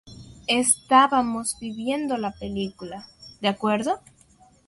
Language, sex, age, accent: Spanish, female, under 19, Caribe: Cuba, Venezuela, Puerto Rico, República Dominicana, Panamá, Colombia caribeña, México caribeño, Costa del golfo de México